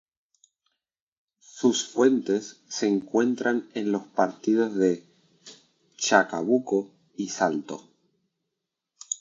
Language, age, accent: Spanish, 19-29, Rioplatense: Argentina, Uruguay, este de Bolivia, Paraguay